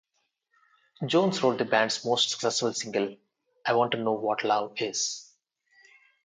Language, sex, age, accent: English, male, 19-29, India and South Asia (India, Pakistan, Sri Lanka)